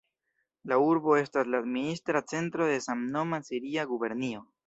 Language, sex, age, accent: Esperanto, male, 19-29, Internacia